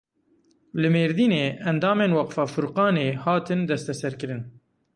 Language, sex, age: Kurdish, male, 30-39